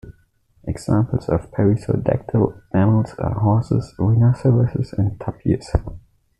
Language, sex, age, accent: English, male, 19-29, United States English